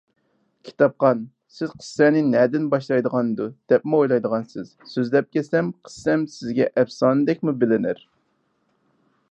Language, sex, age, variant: Uyghur, male, 30-39, ئۇيغۇر تىلى